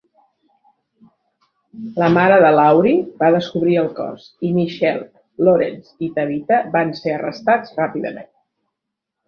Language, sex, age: Catalan, female, 50-59